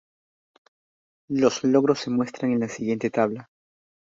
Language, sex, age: Spanish, male, under 19